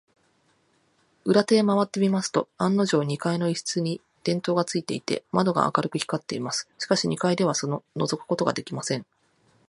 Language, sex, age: Japanese, female, 30-39